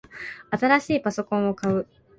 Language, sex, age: Japanese, female, 19-29